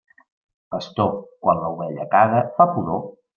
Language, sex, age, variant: Catalan, male, 30-39, Central